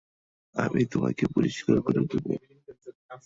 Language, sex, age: Bengali, male, 19-29